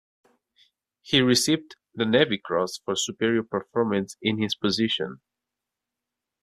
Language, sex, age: English, male, 19-29